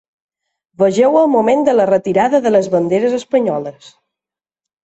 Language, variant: Catalan, Balear